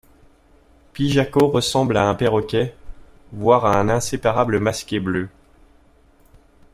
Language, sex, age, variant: French, male, 30-39, Français de métropole